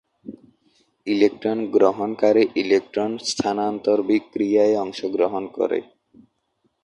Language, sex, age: Bengali, male, under 19